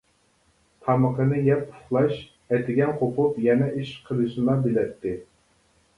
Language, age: Uyghur, 40-49